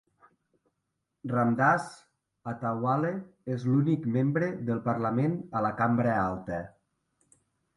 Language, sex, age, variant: Catalan, male, 30-39, Nord-Occidental